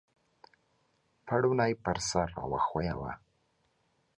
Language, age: Pashto, 19-29